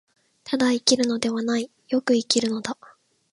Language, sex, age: Japanese, female, 19-29